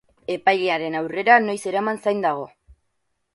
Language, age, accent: Basque, under 19, Batua